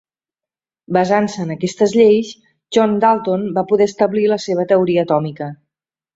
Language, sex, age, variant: Catalan, female, 40-49, Central